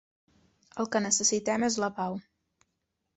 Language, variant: Catalan, Central